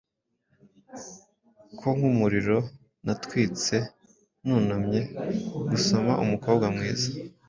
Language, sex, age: Kinyarwanda, male, 19-29